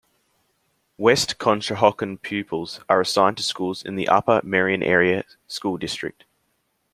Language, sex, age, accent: English, male, under 19, Australian English